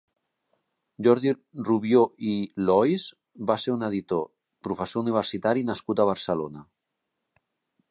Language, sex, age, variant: Catalan, male, 40-49, Central